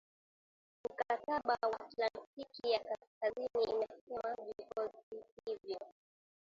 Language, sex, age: Swahili, female, 19-29